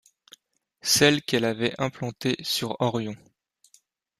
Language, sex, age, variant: French, male, 19-29, Français de métropole